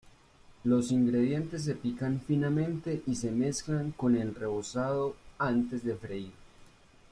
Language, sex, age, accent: Spanish, male, 19-29, Andino-Pacífico: Colombia, Perú, Ecuador, oeste de Bolivia y Venezuela andina